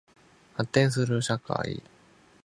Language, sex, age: Japanese, male, 19-29